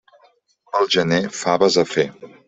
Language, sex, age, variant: Catalan, male, 50-59, Central